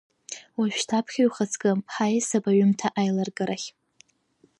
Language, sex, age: Abkhazian, female, under 19